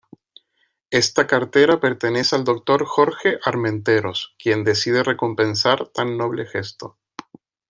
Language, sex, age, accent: Spanish, male, 30-39, España: Islas Canarias